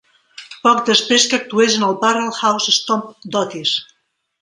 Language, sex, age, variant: Catalan, female, 40-49, Central